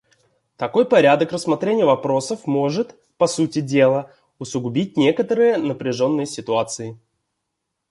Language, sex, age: Russian, male, 19-29